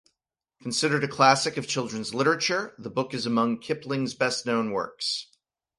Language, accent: English, United States English